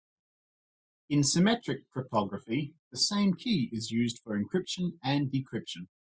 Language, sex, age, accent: English, male, 30-39, Australian English